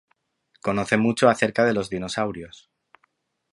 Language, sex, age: Spanish, male, 40-49